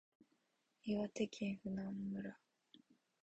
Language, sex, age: Japanese, female, 19-29